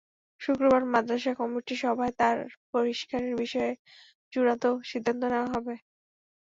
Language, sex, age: Bengali, female, 19-29